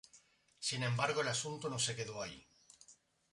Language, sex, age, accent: Spanish, male, 60-69, España: Sur peninsular (Andalucia, Extremadura, Murcia)